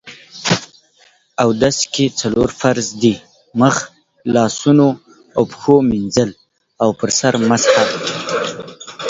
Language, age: Pashto, 19-29